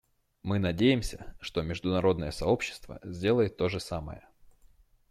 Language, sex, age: Russian, male, 19-29